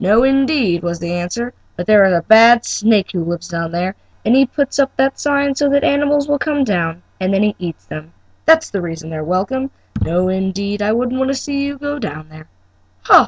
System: none